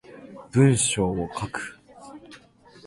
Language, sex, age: Japanese, male, 19-29